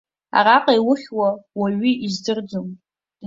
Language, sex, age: Abkhazian, female, under 19